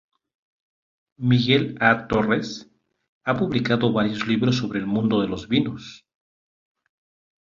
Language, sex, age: Spanish, male, 40-49